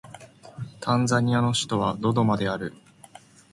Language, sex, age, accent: Japanese, male, 19-29, 標準語